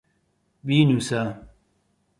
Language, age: Central Kurdish, 30-39